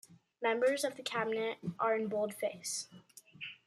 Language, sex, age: English, female, 19-29